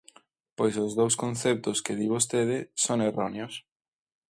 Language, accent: Galician, Normativo (estándar)